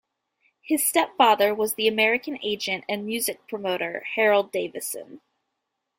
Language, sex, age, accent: English, female, 19-29, United States English